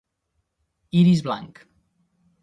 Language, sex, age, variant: Catalan, male, 19-29, Central